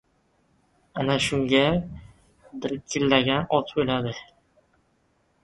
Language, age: Uzbek, 19-29